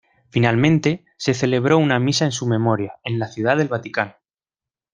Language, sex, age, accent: Spanish, male, 19-29, España: Centro-Sur peninsular (Madrid, Toledo, Castilla-La Mancha)